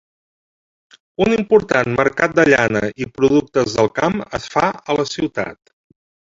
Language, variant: Catalan, Central